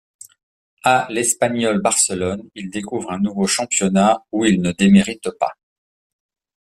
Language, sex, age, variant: French, male, 40-49, Français de métropole